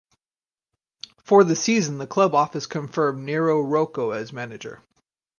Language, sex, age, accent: English, male, 30-39, United States English